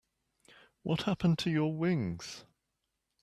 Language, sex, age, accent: English, male, 50-59, England English